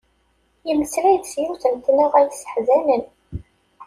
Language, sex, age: Kabyle, female, 19-29